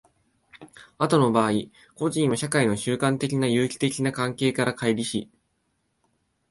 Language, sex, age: Japanese, male, 19-29